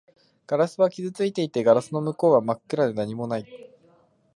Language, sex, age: Japanese, male, 19-29